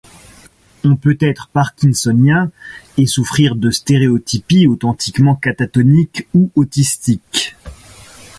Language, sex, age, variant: French, male, 19-29, Français de métropole